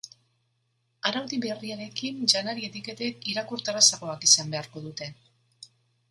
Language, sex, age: Basque, female, 60-69